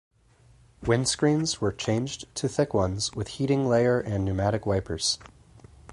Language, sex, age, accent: English, male, 19-29, United States English